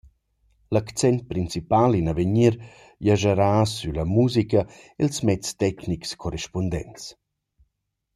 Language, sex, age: Romansh, male, 40-49